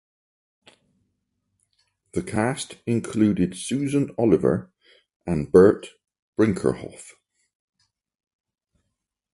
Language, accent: English, England English